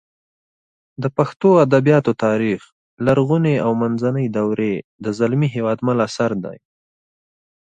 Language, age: Pashto, 19-29